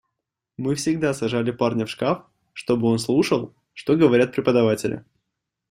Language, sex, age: Russian, male, 19-29